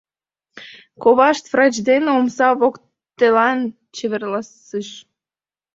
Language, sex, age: Mari, female, 19-29